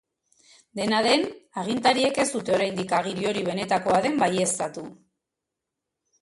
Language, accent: Basque, Mendebalekoa (Araba, Bizkaia, Gipuzkoako mendebaleko herri batzuk)